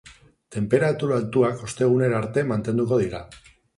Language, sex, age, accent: Basque, male, 30-39, Mendebalekoa (Araba, Bizkaia, Gipuzkoako mendebaleko herri batzuk)